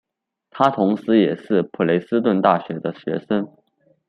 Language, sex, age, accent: Chinese, male, 19-29, 出生地：四川省